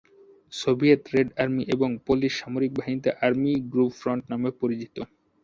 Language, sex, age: Bengali, male, 19-29